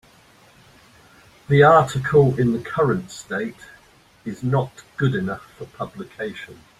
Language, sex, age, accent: English, male, 50-59, England English